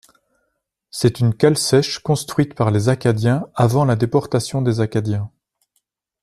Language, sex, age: French, male, 30-39